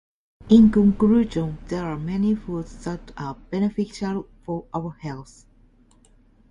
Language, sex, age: English, female, 50-59